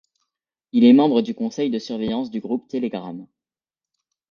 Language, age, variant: French, 19-29, Français de métropole